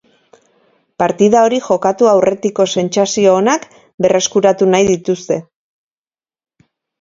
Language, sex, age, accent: Basque, female, 40-49, Mendebalekoa (Araba, Bizkaia, Gipuzkoako mendebaleko herri batzuk)